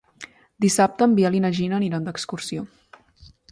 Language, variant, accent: Catalan, Central, central